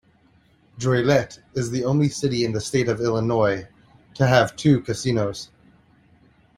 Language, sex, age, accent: English, male, 30-39, United States English